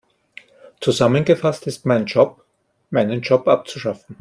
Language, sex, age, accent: German, male, 50-59, Österreichisches Deutsch